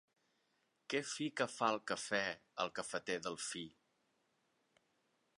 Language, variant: Catalan, Nord-Occidental